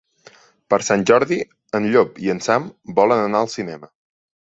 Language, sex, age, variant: Catalan, male, 19-29, Central